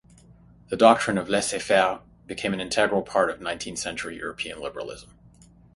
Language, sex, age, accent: English, male, 30-39, United States English; Canadian English